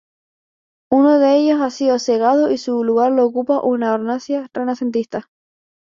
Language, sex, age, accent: Spanish, male, 19-29, España: Islas Canarias